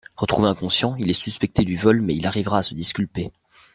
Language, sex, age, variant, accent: French, male, under 19, Français d'Europe, Français de Belgique